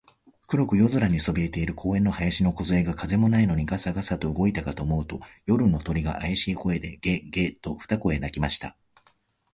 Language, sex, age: Japanese, male, 30-39